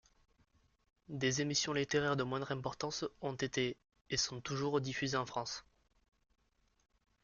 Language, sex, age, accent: French, male, under 19, Français du sud de la France